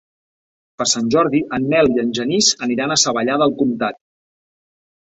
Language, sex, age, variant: Catalan, male, 40-49, Central